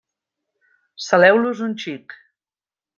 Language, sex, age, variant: Catalan, female, 50-59, Central